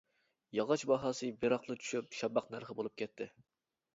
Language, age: Uyghur, 19-29